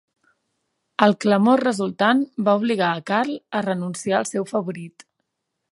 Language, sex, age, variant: Catalan, female, 30-39, Central